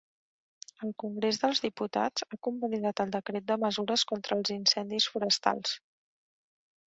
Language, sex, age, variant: Catalan, female, 30-39, Central